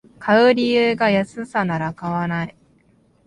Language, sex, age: Japanese, female, 19-29